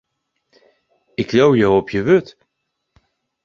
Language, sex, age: Western Frisian, male, 50-59